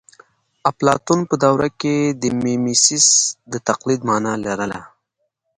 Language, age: Pashto, 19-29